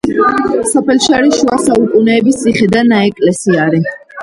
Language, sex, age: Georgian, female, under 19